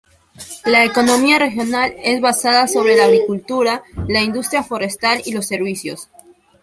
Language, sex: Spanish, female